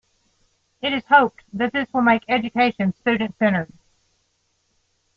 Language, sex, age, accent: English, female, 40-49, United States English